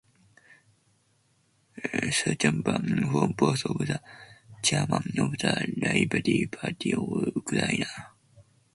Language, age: English, under 19